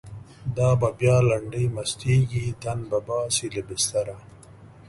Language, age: Pashto, 30-39